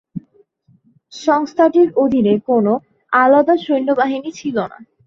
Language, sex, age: Bengali, female, under 19